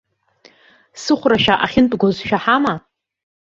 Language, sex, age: Abkhazian, female, under 19